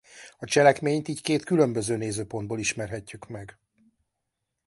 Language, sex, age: Hungarian, male, 50-59